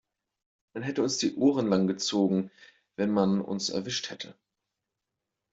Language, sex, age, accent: German, male, 19-29, Deutschland Deutsch